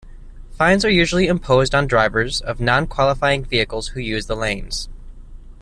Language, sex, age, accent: English, male, 19-29, United States English